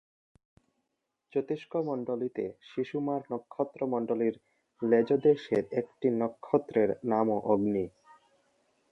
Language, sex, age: Bengali, male, under 19